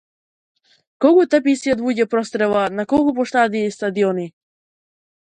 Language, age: Macedonian, 40-49